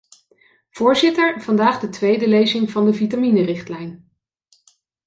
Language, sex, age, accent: Dutch, female, 40-49, Nederlands Nederlands